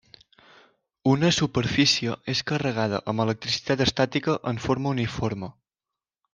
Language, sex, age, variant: Catalan, male, under 19, Central